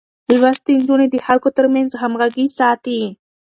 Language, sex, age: Pashto, female, under 19